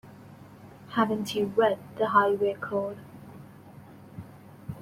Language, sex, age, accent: English, female, 19-29, India and South Asia (India, Pakistan, Sri Lanka)